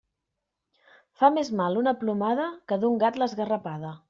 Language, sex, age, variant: Catalan, female, 30-39, Central